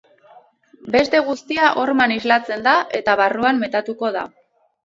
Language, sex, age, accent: Basque, female, 19-29, Mendebalekoa (Araba, Bizkaia, Gipuzkoako mendebaleko herri batzuk)